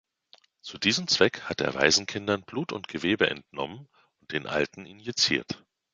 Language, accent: German, Deutschland Deutsch